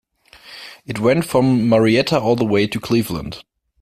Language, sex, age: English, male, 19-29